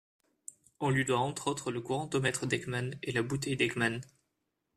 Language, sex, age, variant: French, male, 19-29, Français de métropole